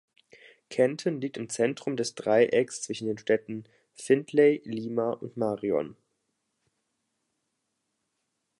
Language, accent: German, Deutschland Deutsch